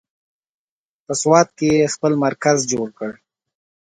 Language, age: Pashto, 19-29